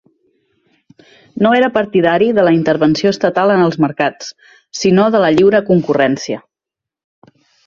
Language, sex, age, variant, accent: Catalan, female, 30-39, Central, Oriental